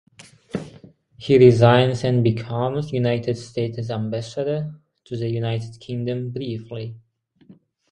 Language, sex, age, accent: English, male, 19-29, United States English; England English